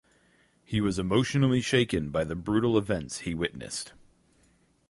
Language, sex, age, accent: English, male, 19-29, United States English